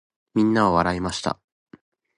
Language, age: Japanese, 19-29